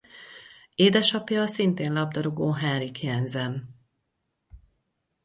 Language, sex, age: Hungarian, female, 40-49